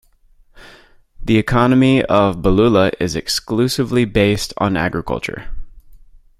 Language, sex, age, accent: English, male, 30-39, United States English